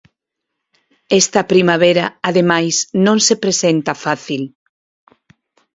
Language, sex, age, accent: Galician, female, 50-59, Normativo (estándar)